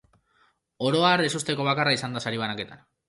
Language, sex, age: Basque, male, 19-29